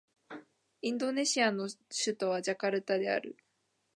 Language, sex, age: Japanese, female, 19-29